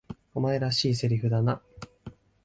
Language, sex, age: Japanese, male, 19-29